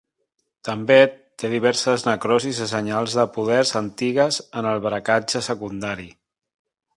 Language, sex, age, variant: Catalan, male, 30-39, Central